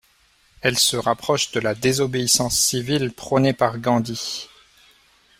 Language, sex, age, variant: French, male, 30-39, Français de métropole